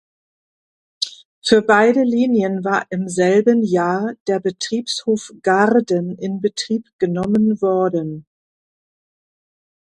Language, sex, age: German, female, 50-59